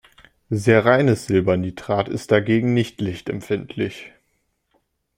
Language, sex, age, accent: German, male, under 19, Deutschland Deutsch